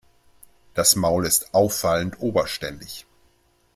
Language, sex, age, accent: German, male, 30-39, Deutschland Deutsch